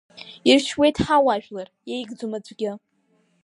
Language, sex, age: Abkhazian, female, under 19